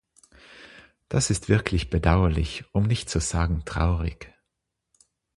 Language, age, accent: German, 40-49, Österreichisches Deutsch